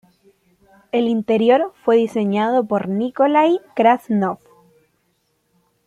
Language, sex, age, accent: Spanish, female, under 19, Chileno: Chile, Cuyo